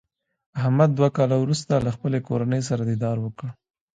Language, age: Pashto, 19-29